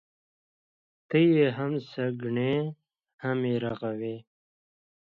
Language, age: Pashto, 19-29